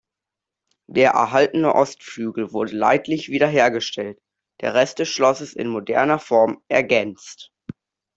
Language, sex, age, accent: German, male, under 19, Deutschland Deutsch